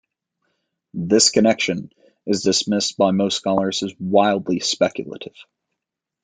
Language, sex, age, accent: English, male, 30-39, United States English